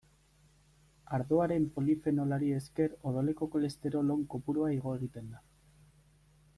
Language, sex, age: Basque, male, 19-29